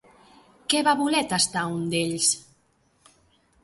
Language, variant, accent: Catalan, Central, central